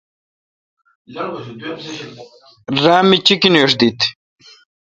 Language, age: Kalkoti, 19-29